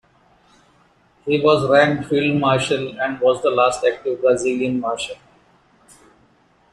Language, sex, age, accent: English, male, 40-49, India and South Asia (India, Pakistan, Sri Lanka)